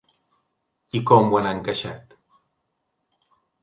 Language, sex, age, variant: Catalan, male, 50-59, Central